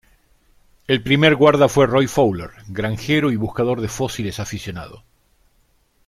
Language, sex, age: Spanish, male, 50-59